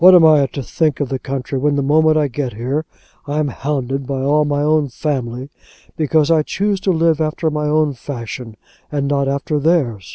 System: none